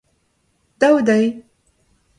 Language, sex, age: Breton, female, 50-59